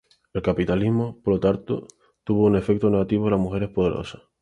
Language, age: Spanish, 19-29